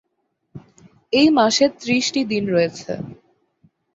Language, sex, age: Bengali, female, 19-29